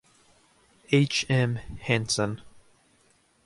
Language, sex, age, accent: English, male, 19-29, United States English